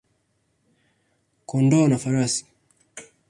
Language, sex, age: Swahili, male, 19-29